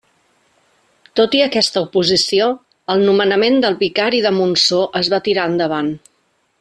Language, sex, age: Catalan, female, 50-59